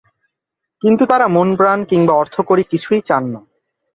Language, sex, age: Bengali, male, 19-29